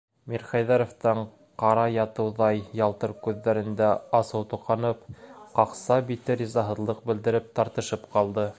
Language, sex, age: Bashkir, male, 30-39